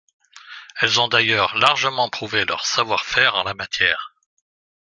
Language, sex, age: French, male, 60-69